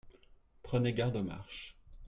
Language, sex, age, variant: French, male, 30-39, Français de métropole